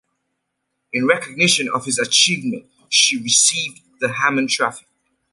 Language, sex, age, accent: English, male, 30-39, United States English